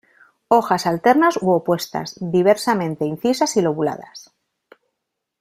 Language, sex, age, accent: Spanish, female, 40-49, España: Norte peninsular (Asturias, Castilla y León, Cantabria, País Vasco, Navarra, Aragón, La Rioja, Guadalajara, Cuenca)